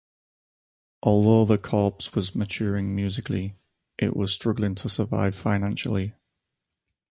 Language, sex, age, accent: English, male, 30-39, England English